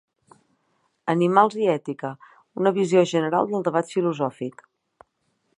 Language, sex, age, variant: Catalan, female, 40-49, Nord-Occidental